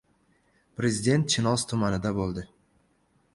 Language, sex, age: Uzbek, male, 19-29